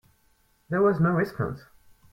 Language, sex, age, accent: English, male, 19-29, french accent